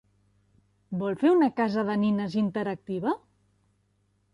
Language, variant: Catalan, Central